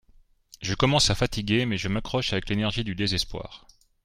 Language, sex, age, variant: French, male, 40-49, Français de métropole